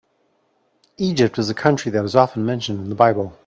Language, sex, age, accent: English, male, 40-49, United States English